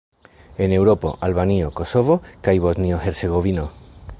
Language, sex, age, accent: Esperanto, male, 40-49, Internacia